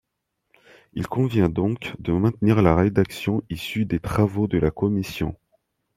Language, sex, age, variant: French, male, 19-29, Français des départements et régions d'outre-mer